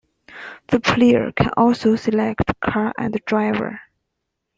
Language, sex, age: English, female, 19-29